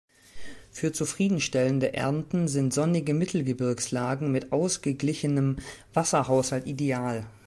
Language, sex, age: German, male, 19-29